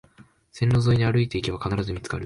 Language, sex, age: Japanese, male, under 19